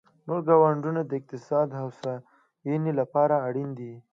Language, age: Pashto, under 19